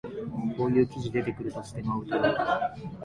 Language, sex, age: Japanese, male, 19-29